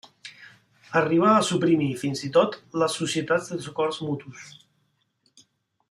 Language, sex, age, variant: Catalan, male, 50-59, Central